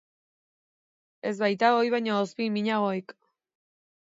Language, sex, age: Basque, female, 30-39